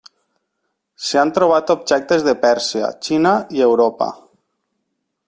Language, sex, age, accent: Catalan, male, 30-39, valencià